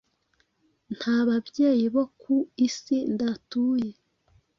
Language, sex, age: Kinyarwanda, female, 30-39